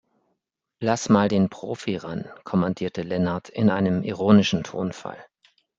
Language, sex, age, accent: German, male, 50-59, Deutschland Deutsch